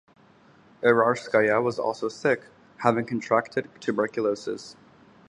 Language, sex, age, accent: English, male, 19-29, United States English